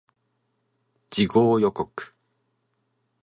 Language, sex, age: Japanese, male, 19-29